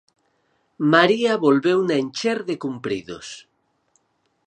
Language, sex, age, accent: Galician, male, 50-59, Oriental (común en zona oriental)